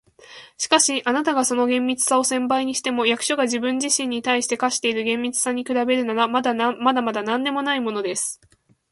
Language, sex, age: Japanese, female, 19-29